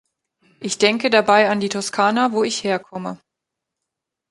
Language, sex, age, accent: German, female, 40-49, Deutschland Deutsch